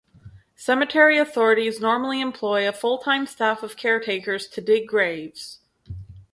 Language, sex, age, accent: English, female, 30-39, Canadian English